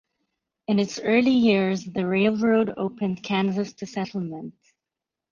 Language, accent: English, United States English